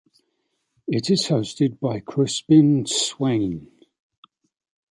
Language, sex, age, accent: English, male, 40-49, England English